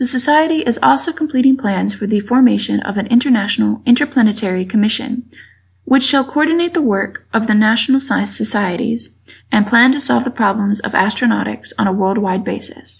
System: none